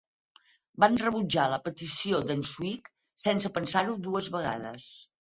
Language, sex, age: Catalan, female, 50-59